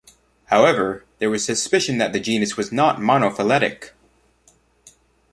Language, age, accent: English, 19-29, United States English